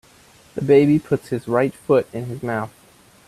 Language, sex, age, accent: English, male, 19-29, United States English